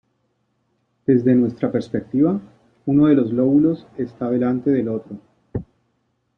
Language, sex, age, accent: Spanish, male, 40-49, Caribe: Cuba, Venezuela, Puerto Rico, República Dominicana, Panamá, Colombia caribeña, México caribeño, Costa del golfo de México